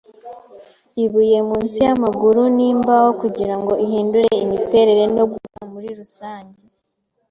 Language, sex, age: Kinyarwanda, female, 19-29